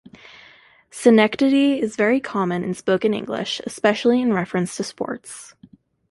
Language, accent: English, United States English